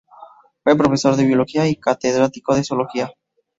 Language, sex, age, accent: Spanish, male, 19-29, México